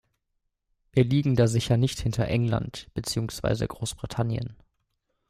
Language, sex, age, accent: German, male, 19-29, Deutschland Deutsch